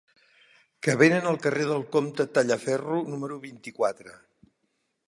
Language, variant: Catalan, Central